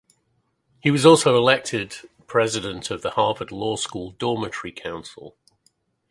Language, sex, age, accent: English, male, 50-59, England English